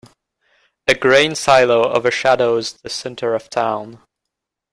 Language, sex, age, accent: English, male, 19-29, United States English